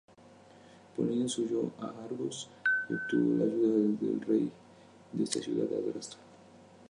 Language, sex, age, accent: Spanish, male, 19-29, México